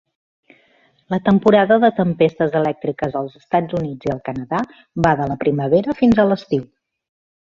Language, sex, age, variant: Catalan, female, 40-49, Central